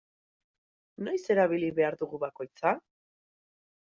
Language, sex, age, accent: Basque, female, 30-39, Erdialdekoa edo Nafarra (Gipuzkoa, Nafarroa)